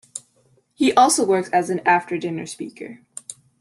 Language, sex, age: English, female, under 19